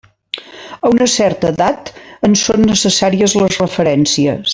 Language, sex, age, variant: Catalan, female, 50-59, Central